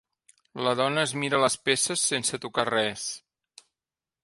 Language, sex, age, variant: Catalan, male, 40-49, Central